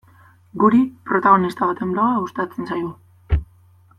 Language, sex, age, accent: Basque, female, 19-29, Mendebalekoa (Araba, Bizkaia, Gipuzkoako mendebaleko herri batzuk)